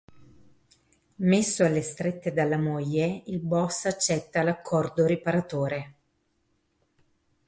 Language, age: Italian, 40-49